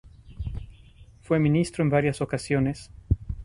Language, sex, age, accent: Spanish, male, 30-39, México